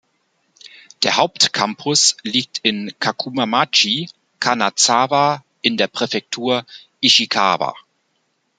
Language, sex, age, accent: German, male, 40-49, Deutschland Deutsch